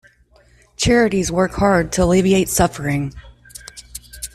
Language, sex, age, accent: English, female, 40-49, United States English